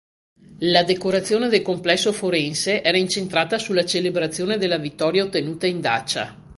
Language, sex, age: Italian, female, 60-69